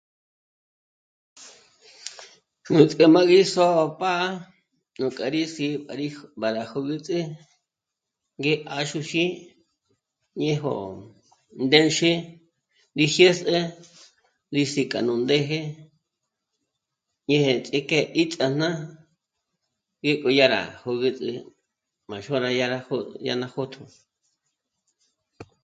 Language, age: Michoacán Mazahua, 19-29